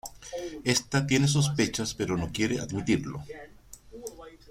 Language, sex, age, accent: Spanish, male, 50-59, Chileno: Chile, Cuyo